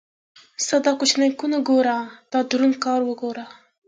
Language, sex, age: Pashto, female, under 19